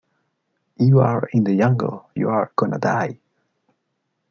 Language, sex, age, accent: Spanish, male, 19-29, Chileno: Chile, Cuyo